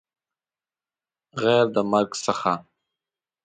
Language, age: Pashto, 19-29